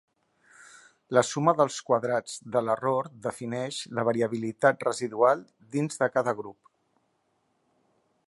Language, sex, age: Catalan, male, 40-49